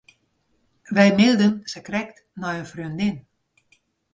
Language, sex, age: Western Frisian, female, 60-69